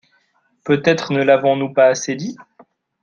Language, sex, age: French, male, 19-29